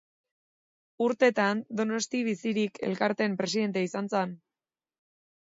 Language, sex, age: Basque, female, 30-39